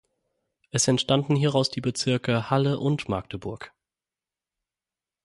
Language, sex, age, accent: German, male, 19-29, Deutschland Deutsch